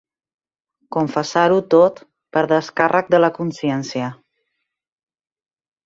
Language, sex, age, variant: Catalan, female, 40-49, Central